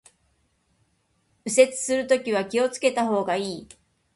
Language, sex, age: Japanese, female, 50-59